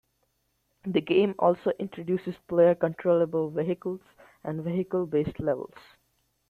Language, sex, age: English, male, 19-29